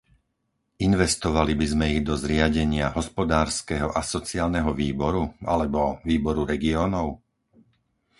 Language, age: Slovak, 50-59